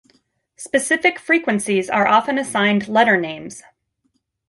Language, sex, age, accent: English, female, 40-49, United States English